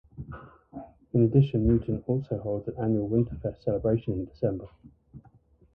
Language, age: English, 40-49